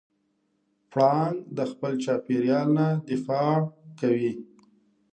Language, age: Pashto, 30-39